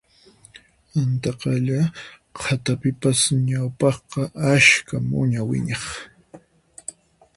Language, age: Puno Quechua, 19-29